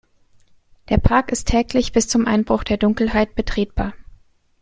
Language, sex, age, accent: German, female, 19-29, Deutschland Deutsch